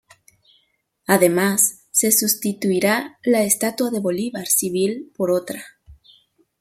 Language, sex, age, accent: Spanish, female, 19-29, América central